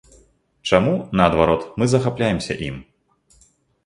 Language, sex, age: Belarusian, male, 30-39